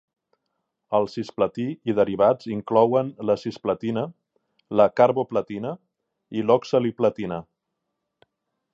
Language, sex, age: Catalan, male, 40-49